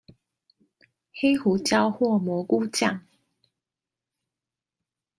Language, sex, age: Chinese, female, 30-39